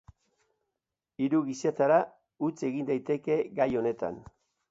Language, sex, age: Basque, male, 60-69